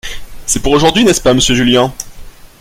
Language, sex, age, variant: French, male, 19-29, Français de métropole